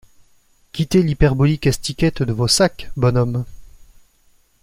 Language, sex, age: French, male, 19-29